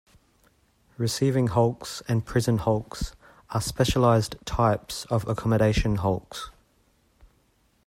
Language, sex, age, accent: English, male, 30-39, Australian English